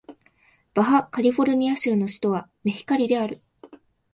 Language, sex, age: Japanese, female, 19-29